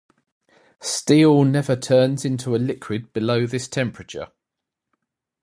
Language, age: English, 40-49